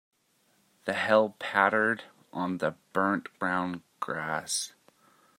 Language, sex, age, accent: English, male, 19-29, United States English